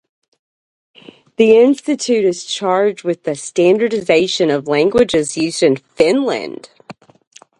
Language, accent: English, southern United States